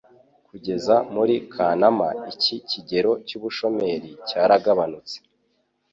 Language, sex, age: Kinyarwanda, male, 19-29